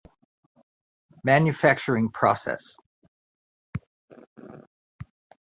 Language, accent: English, United States English